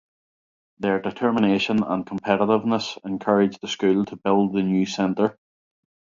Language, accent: English, Northern Irish